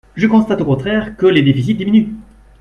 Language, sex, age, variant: French, male, 30-39, Français de métropole